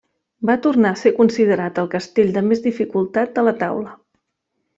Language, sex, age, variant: Catalan, female, 40-49, Central